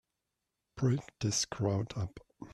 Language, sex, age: English, male, 40-49